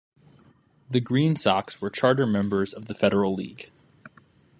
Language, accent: English, United States English